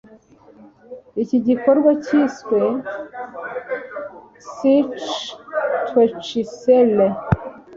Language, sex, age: Kinyarwanda, female, 40-49